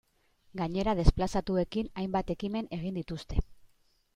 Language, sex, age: Basque, female, 40-49